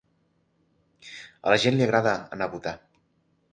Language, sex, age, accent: Catalan, male, 30-39, central; septentrional